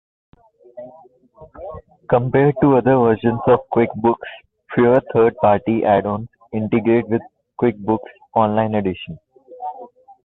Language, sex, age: English, male, 19-29